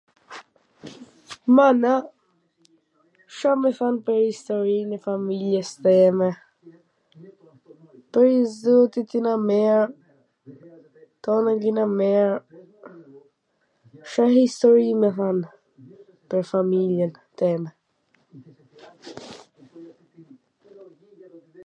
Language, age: Gheg Albanian, under 19